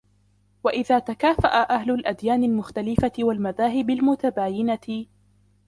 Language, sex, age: Arabic, female, under 19